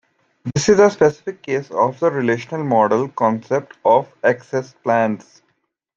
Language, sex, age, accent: English, male, 19-29, United States English